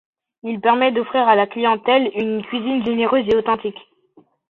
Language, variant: French, Français de métropole